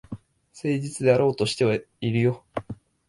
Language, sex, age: Japanese, male, 19-29